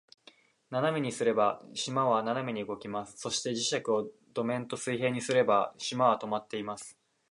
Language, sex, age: Japanese, male, 19-29